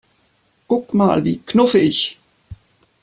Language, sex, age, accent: German, male, 30-39, Deutschland Deutsch